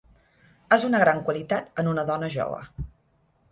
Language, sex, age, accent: Catalan, female, 40-49, balear; central